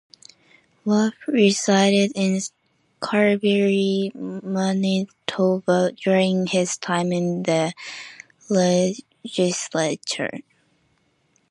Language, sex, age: English, female, 19-29